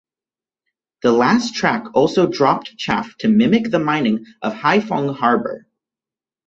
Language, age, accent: English, 19-29, United States English